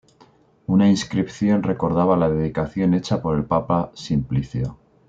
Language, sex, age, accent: Spanish, male, 30-39, España: Norte peninsular (Asturias, Castilla y León, Cantabria, País Vasco, Navarra, Aragón, La Rioja, Guadalajara, Cuenca)